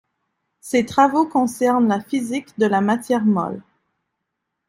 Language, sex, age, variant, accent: French, female, 19-29, Français d'Amérique du Nord, Français du Canada